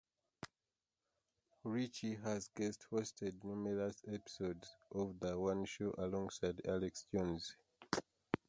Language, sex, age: English, male, 30-39